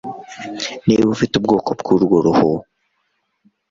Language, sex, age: Kinyarwanda, male, 19-29